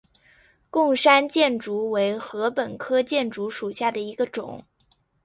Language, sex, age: Chinese, female, 19-29